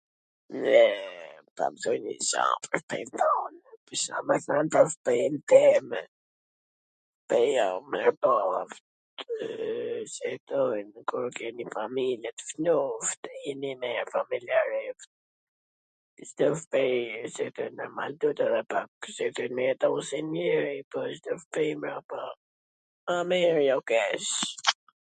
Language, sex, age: Gheg Albanian, female, 50-59